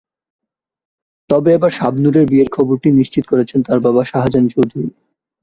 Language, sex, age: Bengali, male, 19-29